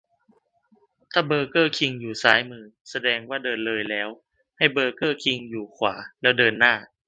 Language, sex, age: Thai, male, 19-29